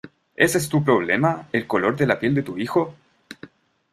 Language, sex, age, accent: Spanish, male, 19-29, Chileno: Chile, Cuyo